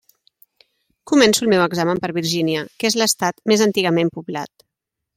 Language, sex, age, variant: Catalan, female, 30-39, Central